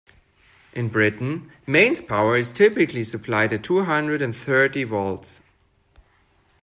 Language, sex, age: English, male, 30-39